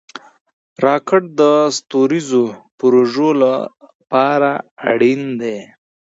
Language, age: Pashto, 19-29